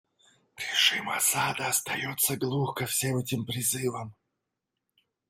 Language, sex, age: Russian, male, 19-29